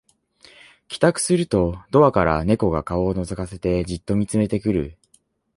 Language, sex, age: Japanese, male, 30-39